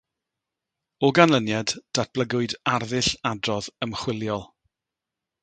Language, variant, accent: Welsh, South-Eastern Welsh, Y Deyrnas Unedig Cymraeg